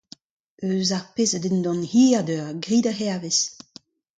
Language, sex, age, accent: Breton, female, 50-59, Kerneveg